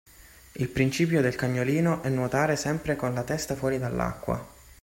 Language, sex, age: Italian, male, 19-29